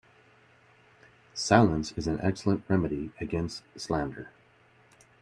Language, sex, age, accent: English, male, 50-59, United States English